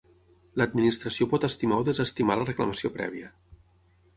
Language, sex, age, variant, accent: Catalan, male, 40-49, Tortosí, nord-occidental; Tortosí